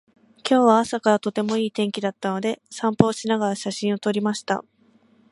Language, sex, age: Japanese, female, under 19